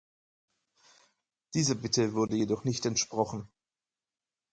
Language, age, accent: German, 30-39, Deutschland Deutsch